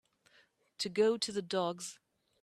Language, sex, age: English, female, 40-49